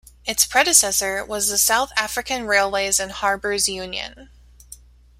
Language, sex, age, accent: English, female, 30-39, United States English